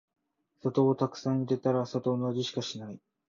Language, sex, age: Japanese, male, 19-29